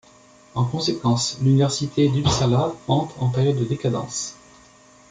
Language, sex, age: French, male, 50-59